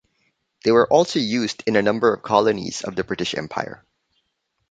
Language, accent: English, Filipino